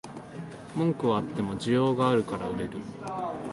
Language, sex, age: Japanese, male, under 19